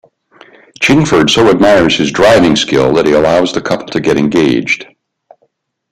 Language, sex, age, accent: English, male, 60-69, United States English